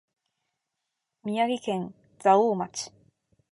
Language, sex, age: Japanese, female, 19-29